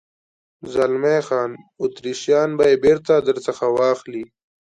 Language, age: Pashto, under 19